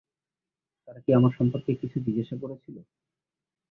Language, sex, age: Bengali, male, 19-29